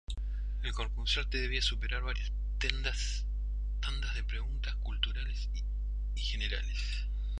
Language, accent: Spanish, Rioplatense: Argentina, Uruguay, este de Bolivia, Paraguay